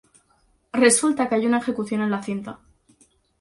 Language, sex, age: Spanish, female, under 19